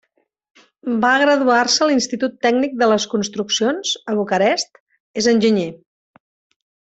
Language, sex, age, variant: Catalan, female, 50-59, Central